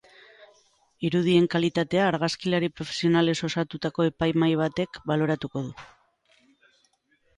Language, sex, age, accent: Basque, female, 40-49, Mendebalekoa (Araba, Bizkaia, Gipuzkoako mendebaleko herri batzuk)